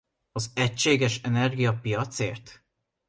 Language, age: Hungarian, 19-29